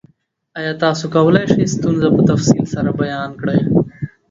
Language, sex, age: Pashto, male, 19-29